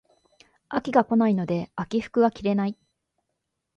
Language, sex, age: Japanese, female, 40-49